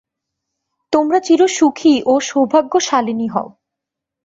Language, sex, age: Bengali, female, 19-29